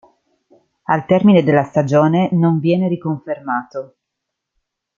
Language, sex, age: Italian, female, 30-39